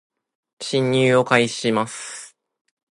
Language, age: Japanese, 19-29